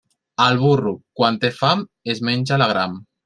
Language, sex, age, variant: Catalan, male, 19-29, Central